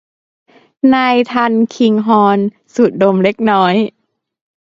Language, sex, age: Thai, male, 19-29